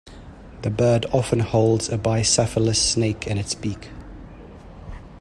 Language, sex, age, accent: English, male, 19-29, England English